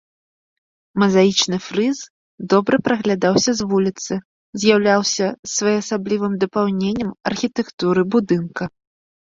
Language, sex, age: Belarusian, female, 19-29